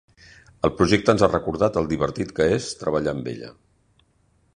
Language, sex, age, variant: Catalan, male, 60-69, Central